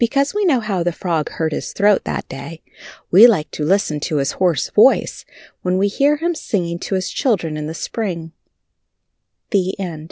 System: none